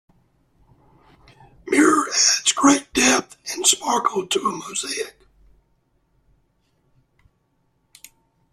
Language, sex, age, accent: English, male, 40-49, United States English